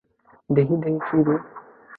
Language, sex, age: Bengali, male, under 19